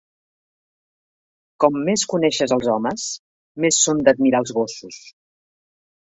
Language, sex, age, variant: Catalan, female, 40-49, Central